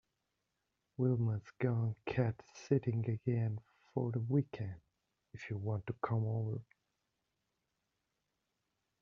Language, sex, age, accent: English, male, 30-39, England English